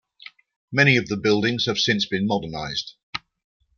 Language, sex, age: English, male, 60-69